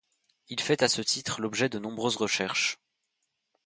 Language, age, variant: French, 19-29, Français de métropole